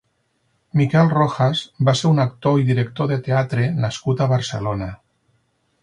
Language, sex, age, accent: Catalan, male, 50-59, Lleidatà